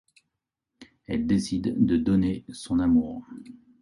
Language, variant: French, Français de métropole